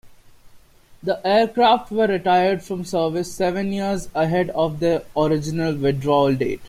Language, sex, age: English, male, 19-29